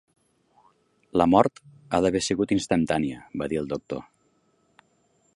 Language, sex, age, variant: Catalan, male, 40-49, Nord-Occidental